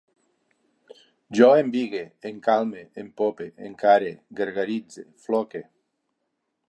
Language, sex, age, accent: Catalan, male, 60-69, Neutre